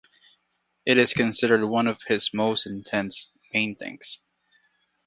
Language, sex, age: English, male, 19-29